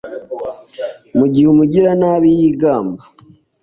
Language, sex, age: Kinyarwanda, male, 19-29